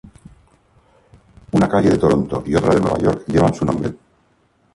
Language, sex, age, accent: Spanish, male, 60-69, España: Centro-Sur peninsular (Madrid, Toledo, Castilla-La Mancha)